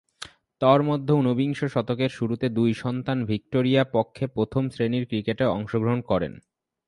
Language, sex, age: Bengali, male, 19-29